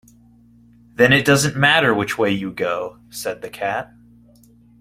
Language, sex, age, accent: English, male, 19-29, United States English